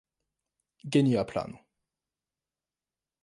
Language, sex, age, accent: Esperanto, male, 19-29, Internacia